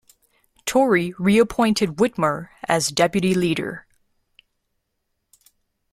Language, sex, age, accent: English, female, 30-39, United States English